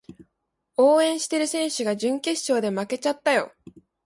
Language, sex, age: Japanese, female, 19-29